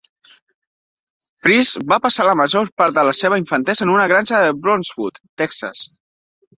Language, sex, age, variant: Catalan, male, 19-29, Central